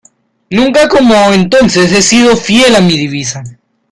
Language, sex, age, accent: Spanish, male, under 19, Andino-Pacífico: Colombia, Perú, Ecuador, oeste de Bolivia y Venezuela andina